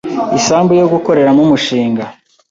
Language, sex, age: Kinyarwanda, male, 19-29